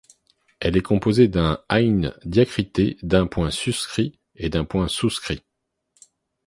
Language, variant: French, Français de métropole